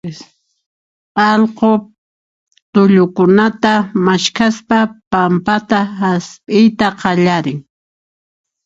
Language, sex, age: Puno Quechua, female, 60-69